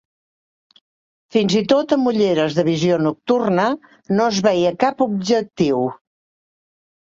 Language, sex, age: Catalan, female, 60-69